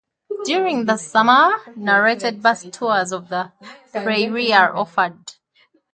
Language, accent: English, Southern African (South Africa, Zimbabwe, Namibia)